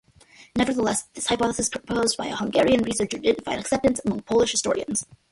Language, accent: English, United States English